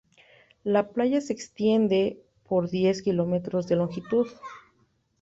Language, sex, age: Spanish, female, 30-39